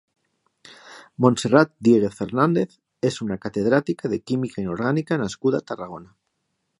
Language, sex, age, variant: Catalan, male, 40-49, Valencià meridional